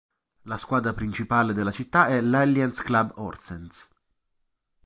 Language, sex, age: Italian, male, 30-39